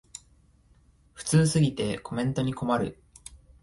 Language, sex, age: Japanese, male, 19-29